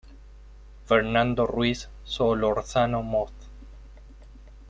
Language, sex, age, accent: Spanish, male, 30-39, Rioplatense: Argentina, Uruguay, este de Bolivia, Paraguay